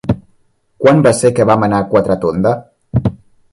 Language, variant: Catalan, Central